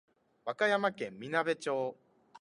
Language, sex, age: Japanese, male, 19-29